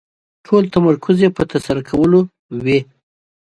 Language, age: Pashto, 40-49